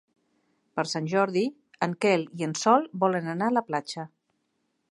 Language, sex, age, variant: Catalan, female, 50-59, Central